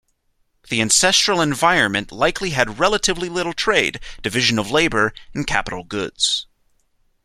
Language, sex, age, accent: English, male, 19-29, United States English